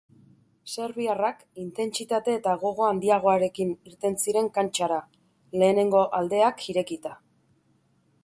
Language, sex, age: Basque, female, 40-49